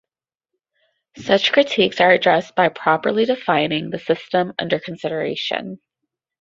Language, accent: English, United States English